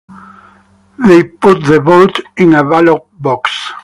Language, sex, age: English, male, 60-69